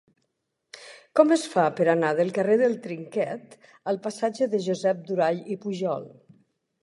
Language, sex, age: Catalan, female, 60-69